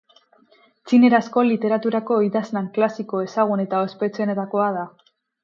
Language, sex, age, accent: Basque, female, 19-29, Mendebalekoa (Araba, Bizkaia, Gipuzkoako mendebaleko herri batzuk)